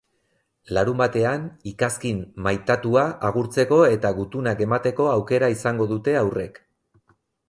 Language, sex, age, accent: Basque, male, 40-49, Erdialdekoa edo Nafarra (Gipuzkoa, Nafarroa)